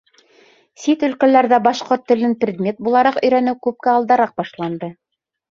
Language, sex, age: Bashkir, female, 30-39